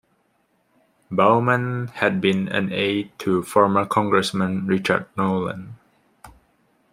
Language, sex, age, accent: English, male, 19-29, Singaporean English